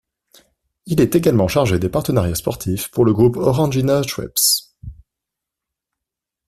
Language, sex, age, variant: French, male, 19-29, Français de métropole